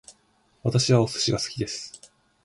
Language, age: Japanese, 19-29